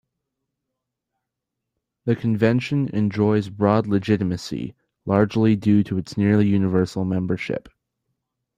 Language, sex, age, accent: English, male, under 19, United States English